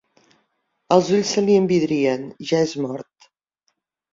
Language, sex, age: Catalan, female, 50-59